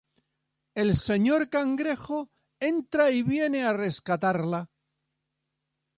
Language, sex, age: Spanish, female, 70-79